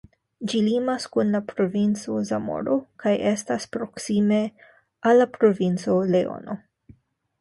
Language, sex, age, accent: Esperanto, female, 19-29, Internacia